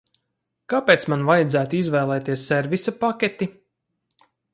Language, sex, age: Latvian, male, 30-39